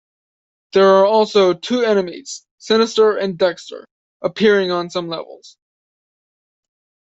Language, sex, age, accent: English, male, 19-29, United States English